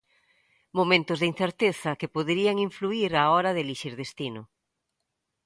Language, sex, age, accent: Galician, female, 40-49, Atlántico (seseo e gheada)